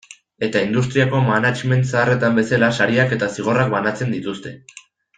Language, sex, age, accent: Basque, male, 19-29, Erdialdekoa edo Nafarra (Gipuzkoa, Nafarroa)